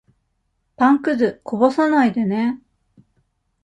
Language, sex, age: Japanese, female, 40-49